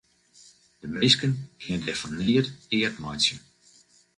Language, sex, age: Western Frisian, male, 50-59